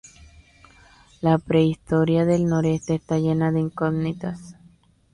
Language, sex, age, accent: Spanish, female, under 19, Caribe: Cuba, Venezuela, Puerto Rico, República Dominicana, Panamá, Colombia caribeña, México caribeño, Costa del golfo de México